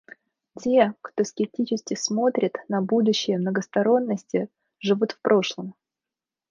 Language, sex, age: Russian, female, 19-29